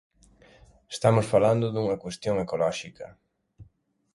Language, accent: Galician, Normativo (estándar)